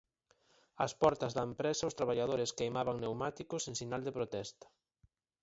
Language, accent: Galician, Atlántico (seseo e gheada)